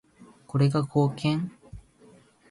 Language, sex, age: Japanese, male, 19-29